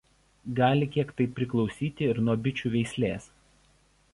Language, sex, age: Lithuanian, male, 30-39